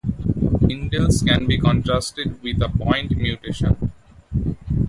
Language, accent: English, India and South Asia (India, Pakistan, Sri Lanka)